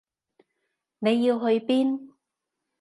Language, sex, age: Cantonese, female, 30-39